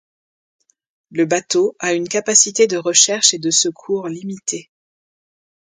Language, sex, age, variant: French, female, 40-49, Français de métropole